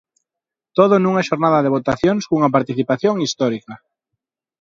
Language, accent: Galician, Normativo (estándar)